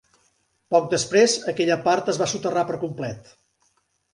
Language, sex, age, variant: Catalan, male, 60-69, Central